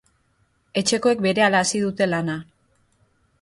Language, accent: Basque, Erdialdekoa edo Nafarra (Gipuzkoa, Nafarroa)